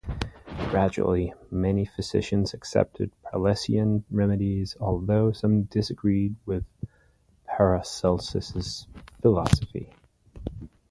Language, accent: English, United States English